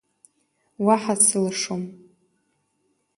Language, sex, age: Abkhazian, female, under 19